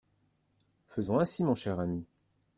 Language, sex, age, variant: French, male, 40-49, Français de métropole